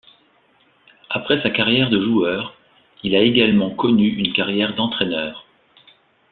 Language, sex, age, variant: French, male, 30-39, Français de métropole